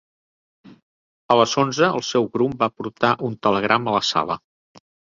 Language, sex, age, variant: Catalan, male, 60-69, Central